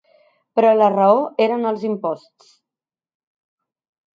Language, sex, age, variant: Catalan, female, 30-39, Central